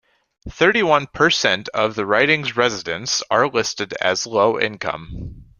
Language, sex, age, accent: English, male, under 19, United States English